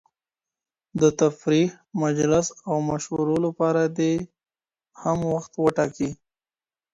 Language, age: Pashto, 19-29